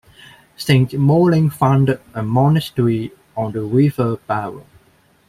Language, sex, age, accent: English, male, 19-29, Hong Kong English